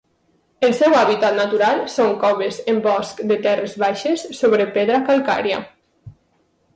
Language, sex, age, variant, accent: Catalan, female, 19-29, Valencià meridional, valencià